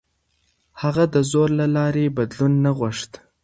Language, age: Pashto, under 19